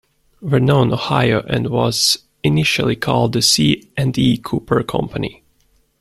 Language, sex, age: English, male, 19-29